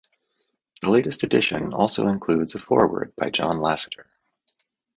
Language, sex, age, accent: English, male, 30-39, United States English